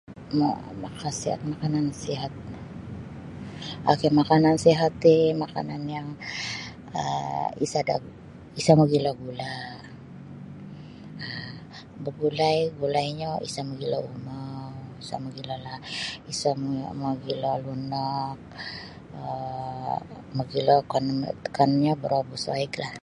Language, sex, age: Sabah Bisaya, female, 50-59